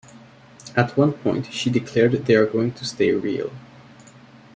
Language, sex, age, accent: English, male, 19-29, Canadian English